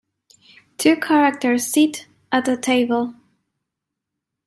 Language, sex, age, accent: English, female, 19-29, United States English